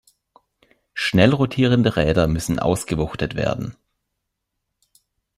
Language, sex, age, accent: German, male, 19-29, Deutschland Deutsch